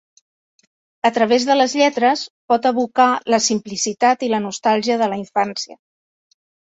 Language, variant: Catalan, Central